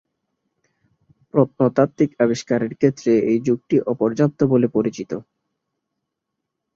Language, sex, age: Bengali, male, 19-29